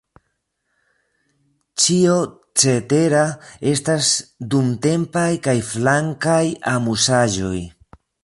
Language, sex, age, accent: Esperanto, male, 40-49, Internacia